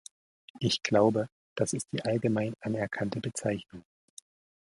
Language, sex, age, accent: German, male, 30-39, Deutschland Deutsch